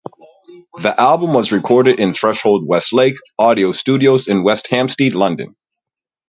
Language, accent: English, Canadian English